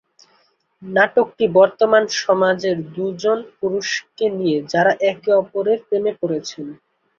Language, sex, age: Bengali, male, 19-29